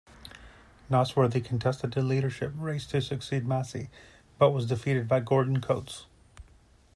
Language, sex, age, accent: English, male, 40-49, United States English